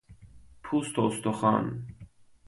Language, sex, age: Persian, male, 19-29